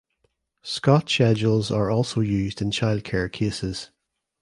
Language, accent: English, Northern Irish